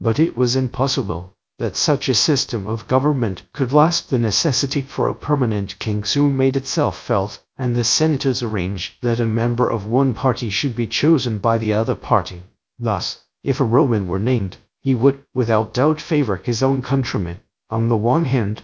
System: TTS, GradTTS